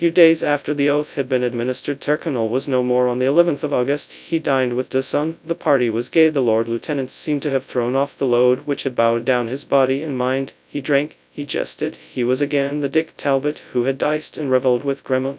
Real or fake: fake